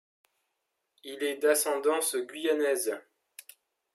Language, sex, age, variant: French, male, 30-39, Français de métropole